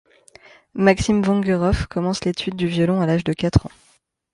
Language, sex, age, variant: French, female, 30-39, Français de métropole